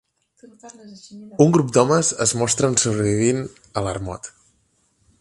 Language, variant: Catalan, Nord-Occidental